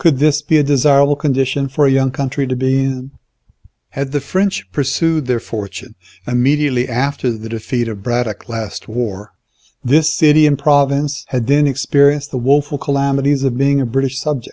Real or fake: real